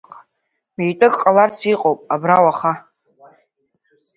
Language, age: Abkhazian, under 19